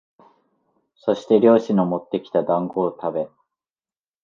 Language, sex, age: Japanese, male, 19-29